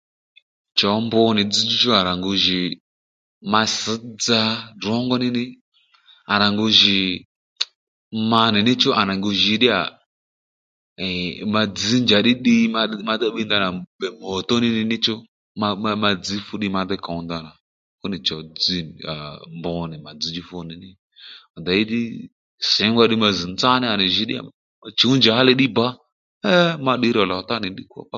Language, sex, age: Lendu, male, 30-39